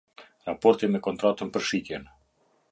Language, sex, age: Albanian, male, 50-59